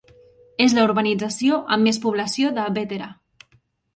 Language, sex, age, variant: Catalan, female, 30-39, Central